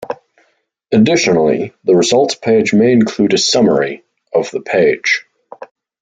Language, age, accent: English, 19-29, Irish English